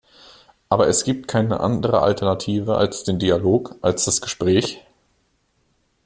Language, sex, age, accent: German, male, 19-29, Deutschland Deutsch